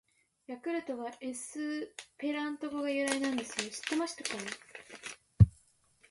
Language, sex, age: Japanese, female, 19-29